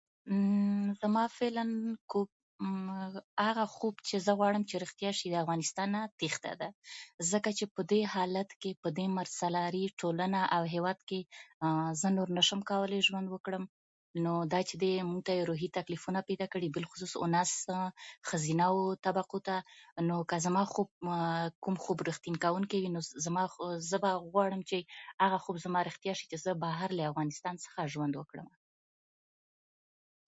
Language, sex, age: Pashto, female, 30-39